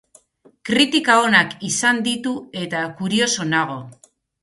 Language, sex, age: Basque, female, 40-49